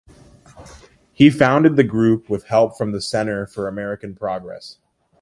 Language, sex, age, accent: English, male, under 19, United States English